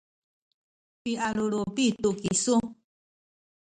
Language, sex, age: Sakizaya, female, 70-79